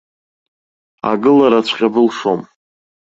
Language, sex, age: Abkhazian, male, 19-29